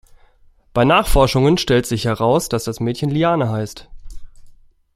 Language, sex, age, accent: German, male, 19-29, Deutschland Deutsch